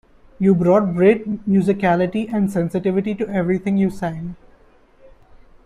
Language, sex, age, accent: English, male, 19-29, India and South Asia (India, Pakistan, Sri Lanka)